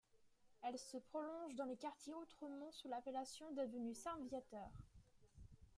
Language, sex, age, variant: French, female, under 19, Français de métropole